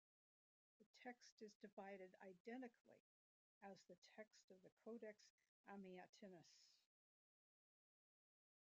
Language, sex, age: English, female, 70-79